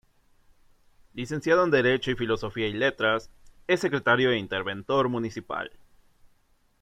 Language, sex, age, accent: Spanish, male, 30-39, México